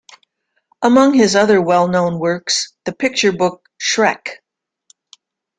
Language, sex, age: English, female, 70-79